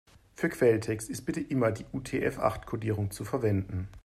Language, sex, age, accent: German, male, 30-39, Deutschland Deutsch